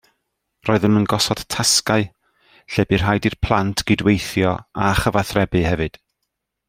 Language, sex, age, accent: Welsh, male, 40-49, Y Deyrnas Unedig Cymraeg